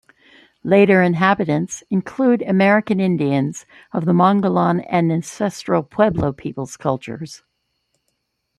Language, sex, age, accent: English, female, 60-69, United States English